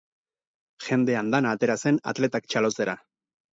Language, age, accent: Basque, 40-49, Erdialdekoa edo Nafarra (Gipuzkoa, Nafarroa)